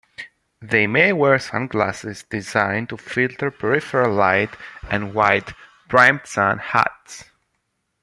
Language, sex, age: English, male, 19-29